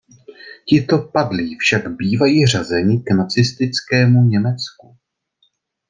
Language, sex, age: Czech, male, 30-39